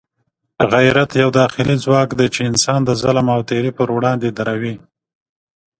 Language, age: Pashto, 30-39